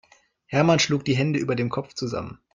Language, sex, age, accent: German, male, 19-29, Deutschland Deutsch